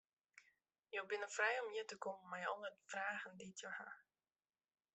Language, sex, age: Western Frisian, female, 30-39